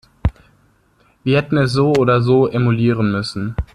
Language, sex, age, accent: German, male, 19-29, Deutschland Deutsch